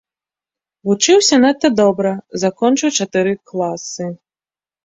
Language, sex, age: Belarusian, female, 19-29